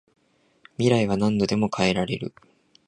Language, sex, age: Japanese, male, 19-29